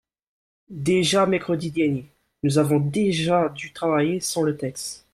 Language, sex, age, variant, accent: French, male, 19-29, Français des départements et régions d'outre-mer, Français de La Réunion